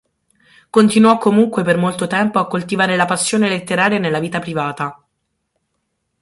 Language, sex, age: Italian, male, 30-39